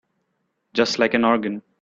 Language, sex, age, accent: English, male, 19-29, India and South Asia (India, Pakistan, Sri Lanka)